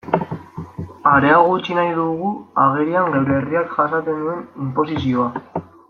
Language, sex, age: Basque, male, 19-29